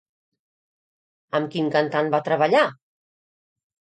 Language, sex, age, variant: Catalan, female, 50-59, Central